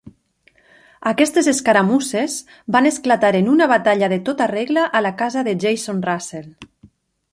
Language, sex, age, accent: Catalan, female, 30-39, valencià